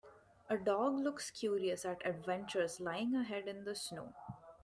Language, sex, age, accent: English, female, 19-29, India and South Asia (India, Pakistan, Sri Lanka)